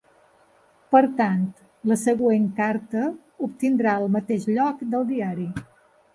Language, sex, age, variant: Catalan, female, 50-59, Balear